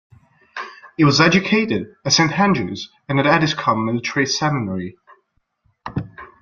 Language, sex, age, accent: English, male, 19-29, United States English